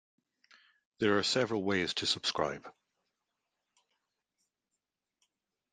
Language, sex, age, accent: English, male, 40-49, Scottish English